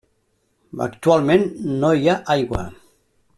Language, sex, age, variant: Catalan, male, 60-69, Septentrional